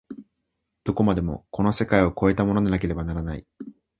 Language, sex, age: Japanese, male, 19-29